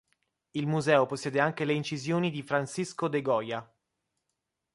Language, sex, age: Italian, male, 19-29